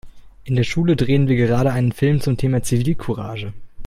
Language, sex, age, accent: German, male, 19-29, Deutschland Deutsch